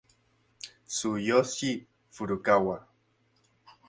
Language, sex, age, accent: Spanish, male, 19-29, España: Islas Canarias